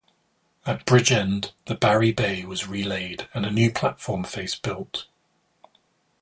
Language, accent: English, England English